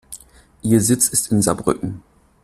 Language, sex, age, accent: German, male, 19-29, Deutschland Deutsch